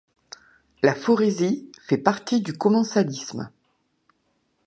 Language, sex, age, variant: French, female, 60-69, Français de métropole